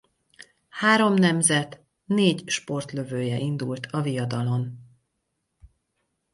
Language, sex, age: Hungarian, female, 40-49